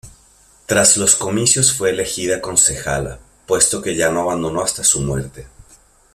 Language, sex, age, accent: Spanish, male, 40-49, Caribe: Cuba, Venezuela, Puerto Rico, República Dominicana, Panamá, Colombia caribeña, México caribeño, Costa del golfo de México